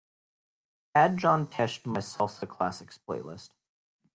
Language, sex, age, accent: English, male, 19-29, United States English